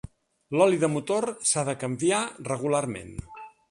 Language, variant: Catalan, Central